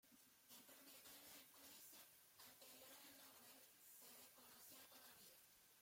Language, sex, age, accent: Spanish, female, 30-39, Caribe: Cuba, Venezuela, Puerto Rico, República Dominicana, Panamá, Colombia caribeña, México caribeño, Costa del golfo de México